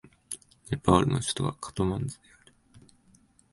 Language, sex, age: Japanese, male, 19-29